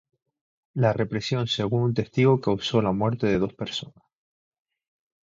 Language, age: Spanish, 19-29